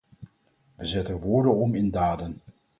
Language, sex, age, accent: Dutch, male, 40-49, Nederlands Nederlands